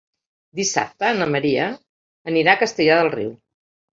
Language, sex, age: Catalan, female, 60-69